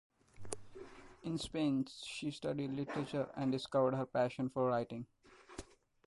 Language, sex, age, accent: English, male, 19-29, India and South Asia (India, Pakistan, Sri Lanka)